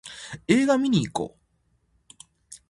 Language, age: Japanese, 19-29